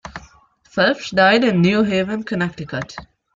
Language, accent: English, India and South Asia (India, Pakistan, Sri Lanka)